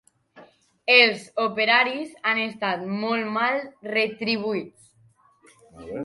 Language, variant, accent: Catalan, Nord-Occidental, nord-occidental